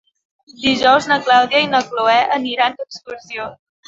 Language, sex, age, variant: Catalan, female, 19-29, Central